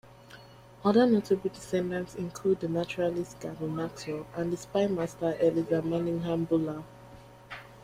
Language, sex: English, female